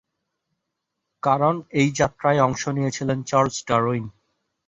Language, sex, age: Bengali, male, 30-39